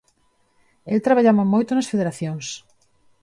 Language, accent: Galician, Neofalante